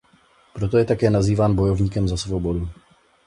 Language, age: Czech, 30-39